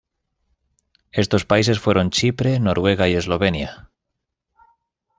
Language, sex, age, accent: Spanish, male, 19-29, España: Norte peninsular (Asturias, Castilla y León, Cantabria, País Vasco, Navarra, Aragón, La Rioja, Guadalajara, Cuenca)